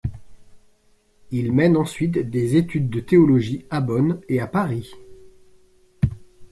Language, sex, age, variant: French, male, 40-49, Français de métropole